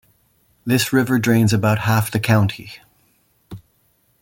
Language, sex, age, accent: English, male, 50-59, Canadian English